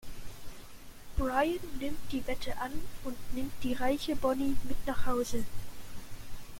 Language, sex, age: German, male, under 19